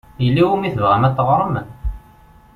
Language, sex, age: Kabyle, male, 19-29